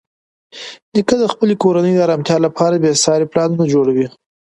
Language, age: Pashto, 19-29